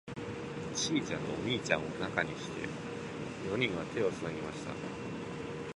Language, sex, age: Japanese, male, 19-29